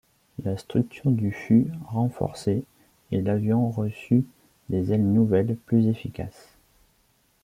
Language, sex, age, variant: French, male, 19-29, Français de métropole